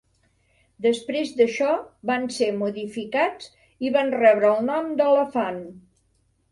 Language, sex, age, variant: Catalan, female, 60-69, Central